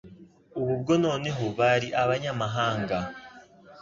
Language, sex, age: Kinyarwanda, male, 19-29